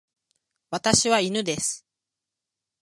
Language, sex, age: Japanese, male, 19-29